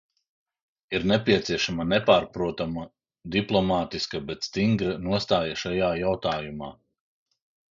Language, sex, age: Latvian, male, 40-49